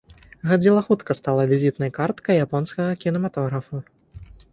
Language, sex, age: Belarusian, male, 19-29